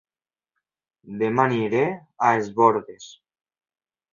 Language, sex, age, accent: Catalan, male, under 19, valencià